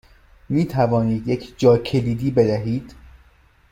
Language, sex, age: Persian, male, 19-29